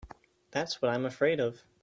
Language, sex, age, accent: English, male, 19-29, United States English